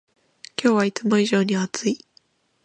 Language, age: Japanese, under 19